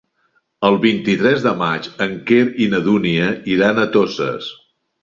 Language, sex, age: Catalan, male, 60-69